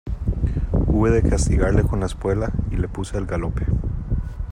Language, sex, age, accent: Spanish, male, 30-39, América central